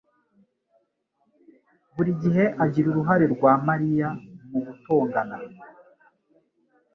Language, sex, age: Kinyarwanda, male, 30-39